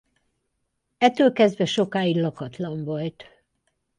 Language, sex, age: Hungarian, female, 70-79